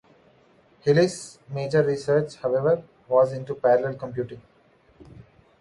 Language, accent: English, India and South Asia (India, Pakistan, Sri Lanka)